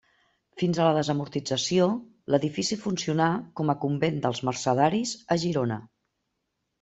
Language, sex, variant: Catalan, female, Central